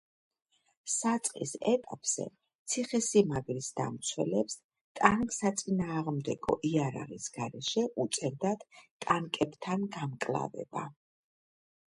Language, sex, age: Georgian, female, 50-59